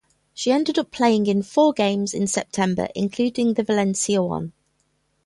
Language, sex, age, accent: English, female, 50-59, England English